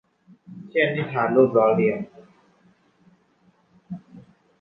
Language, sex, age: Thai, male, under 19